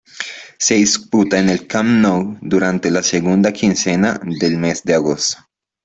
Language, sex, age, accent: Spanish, male, 19-29, Andino-Pacífico: Colombia, Perú, Ecuador, oeste de Bolivia y Venezuela andina